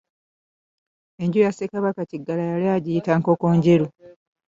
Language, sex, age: Ganda, female, 50-59